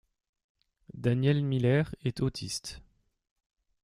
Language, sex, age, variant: French, male, 30-39, Français de métropole